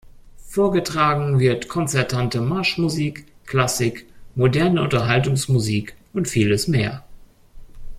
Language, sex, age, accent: German, male, 30-39, Deutschland Deutsch